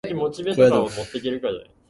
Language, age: Japanese, under 19